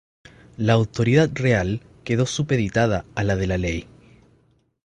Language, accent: Spanish, Chileno: Chile, Cuyo